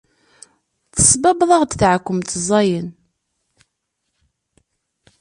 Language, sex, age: Kabyle, female, 30-39